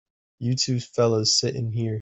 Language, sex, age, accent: English, male, 19-29, United States English